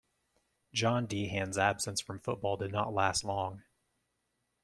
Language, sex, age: English, male, 30-39